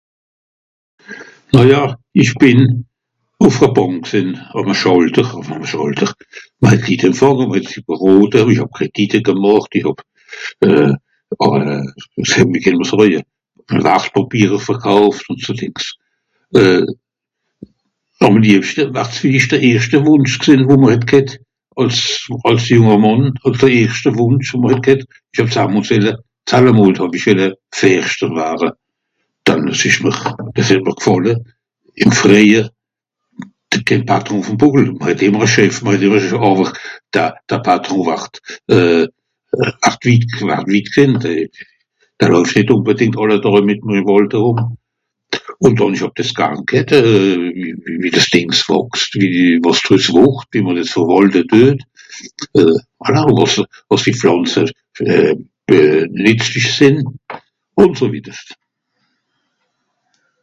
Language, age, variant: Swiss German, 70-79, Nordniederàlemmànisch (Rishoffe, Zàwere, Bùsswìller, Hawenau, Brüemt, Stroossbùri, Molse, Dàmbàch, Schlettstàtt, Pfàlzbùri usw.)